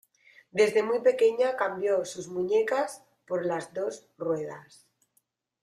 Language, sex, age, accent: Spanish, female, 40-49, España: Sur peninsular (Andalucia, Extremadura, Murcia)